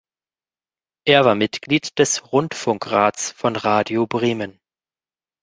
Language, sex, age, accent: German, male, 30-39, Deutschland Deutsch